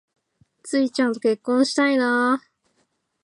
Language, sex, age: Japanese, female, under 19